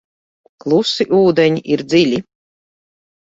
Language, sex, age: Latvian, female, 40-49